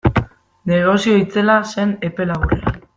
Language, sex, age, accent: Basque, female, 19-29, Mendebalekoa (Araba, Bizkaia, Gipuzkoako mendebaleko herri batzuk)